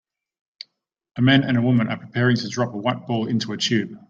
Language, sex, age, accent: English, male, 40-49, Australian English